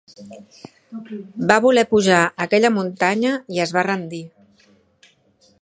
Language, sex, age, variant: Catalan, female, 40-49, Central